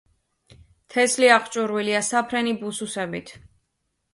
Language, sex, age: Georgian, female, 19-29